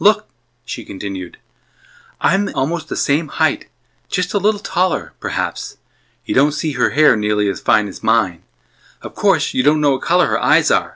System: none